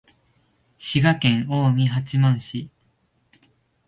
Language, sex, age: Japanese, male, 19-29